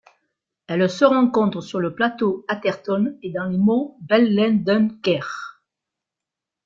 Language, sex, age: French, female, 60-69